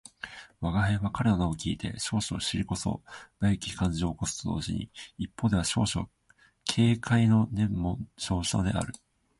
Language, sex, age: Japanese, male, 19-29